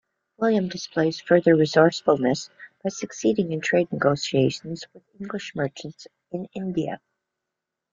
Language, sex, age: English, female, 50-59